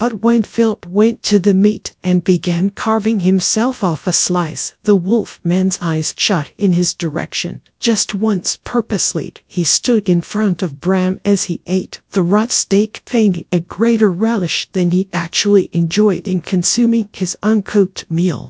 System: TTS, GradTTS